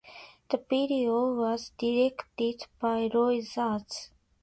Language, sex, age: English, female, 19-29